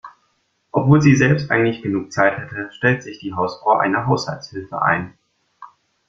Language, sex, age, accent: German, male, 19-29, Deutschland Deutsch